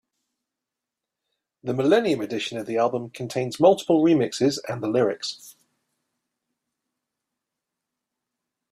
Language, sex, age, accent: English, male, 40-49, England English